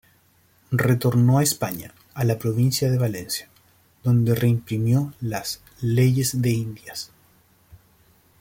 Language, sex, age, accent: Spanish, male, 30-39, Chileno: Chile, Cuyo